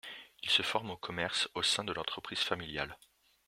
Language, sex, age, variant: French, male, under 19, Français de métropole